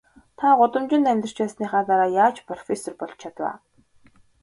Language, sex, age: Mongolian, female, 19-29